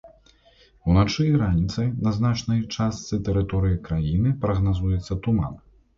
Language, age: Belarusian, 30-39